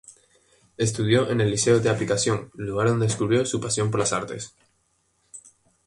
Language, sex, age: Spanish, male, 19-29